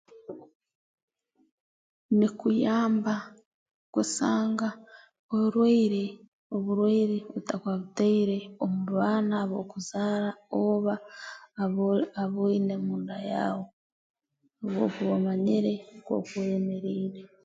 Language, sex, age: Tooro, female, 19-29